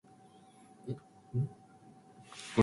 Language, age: English, 19-29